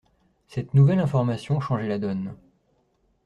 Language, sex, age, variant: French, male, 30-39, Français de métropole